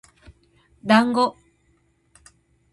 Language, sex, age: Japanese, female, 30-39